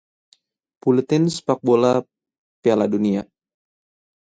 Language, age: Indonesian, 19-29